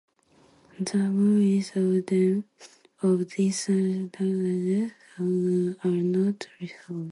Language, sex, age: English, female, 19-29